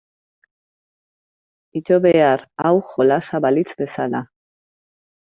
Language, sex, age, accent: Basque, female, 40-49, Erdialdekoa edo Nafarra (Gipuzkoa, Nafarroa)